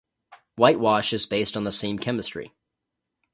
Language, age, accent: English, 19-29, United States English